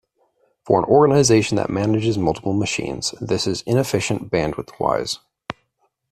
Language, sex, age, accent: English, male, 19-29, United States English